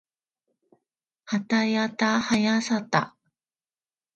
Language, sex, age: Japanese, female, 40-49